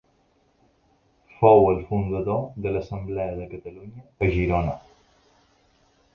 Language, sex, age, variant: Catalan, male, under 19, Balear